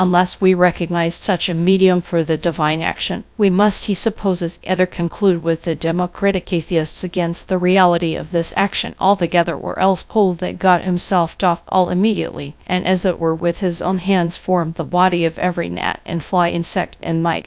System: TTS, GradTTS